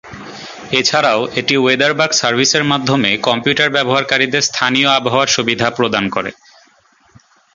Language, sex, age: Bengali, male, 19-29